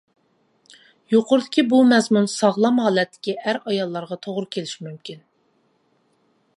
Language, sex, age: Uyghur, female, 40-49